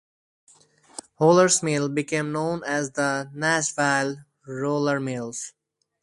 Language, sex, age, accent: English, male, 19-29, United States English